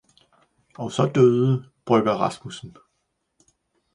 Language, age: Danish, 40-49